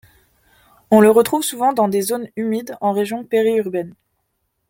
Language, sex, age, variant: French, female, 19-29, Français de métropole